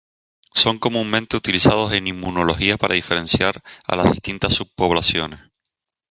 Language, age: Spanish, 19-29